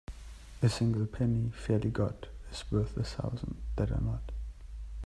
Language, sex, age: English, male, 19-29